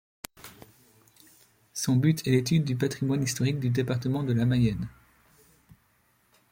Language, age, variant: French, 19-29, Français de métropole